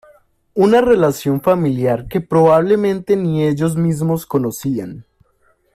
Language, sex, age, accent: Spanish, male, 19-29, Andino-Pacífico: Colombia, Perú, Ecuador, oeste de Bolivia y Venezuela andina